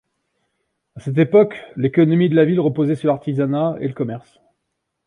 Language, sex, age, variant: French, male, 40-49, Français de métropole